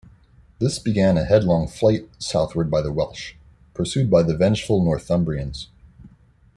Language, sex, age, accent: English, male, 19-29, United States English